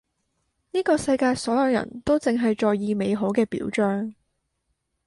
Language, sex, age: Cantonese, female, 19-29